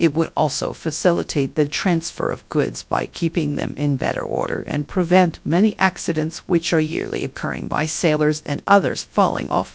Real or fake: fake